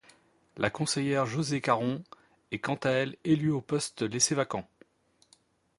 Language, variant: French, Français de métropole